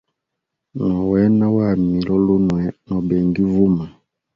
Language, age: Hemba, 19-29